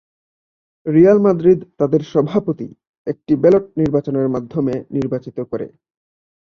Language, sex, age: Bengali, male, 19-29